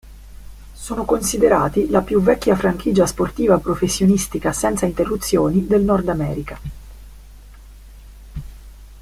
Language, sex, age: Italian, female, 40-49